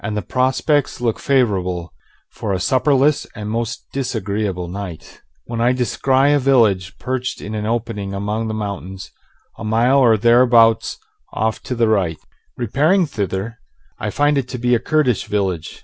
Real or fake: real